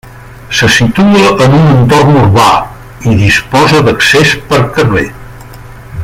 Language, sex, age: Catalan, male, 60-69